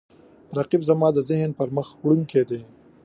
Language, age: Pashto, 19-29